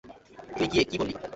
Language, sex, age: Bengali, male, 19-29